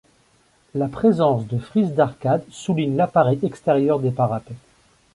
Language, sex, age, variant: French, male, 50-59, Français de métropole